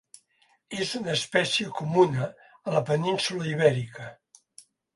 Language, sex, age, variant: Catalan, male, 70-79, Central